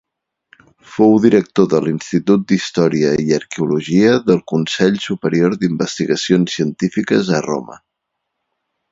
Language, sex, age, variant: Catalan, male, 40-49, Central